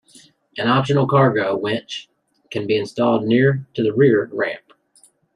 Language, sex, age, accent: English, male, 30-39, United States English